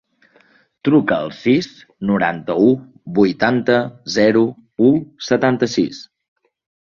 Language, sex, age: Catalan, male, 19-29